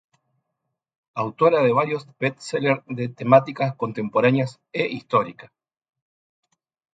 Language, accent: Spanish, Rioplatense: Argentina, Uruguay, este de Bolivia, Paraguay